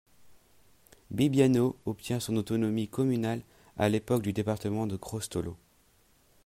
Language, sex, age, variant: French, male, under 19, Français de métropole